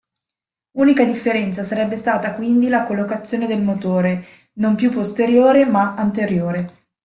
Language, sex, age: Italian, female, 40-49